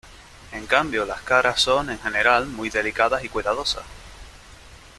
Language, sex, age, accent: Spanish, male, under 19, España: Islas Canarias